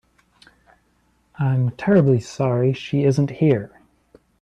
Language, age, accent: English, 19-29, United States English